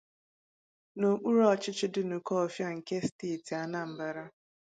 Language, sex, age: Igbo, female, 19-29